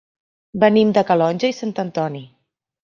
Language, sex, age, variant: Catalan, female, 19-29, Central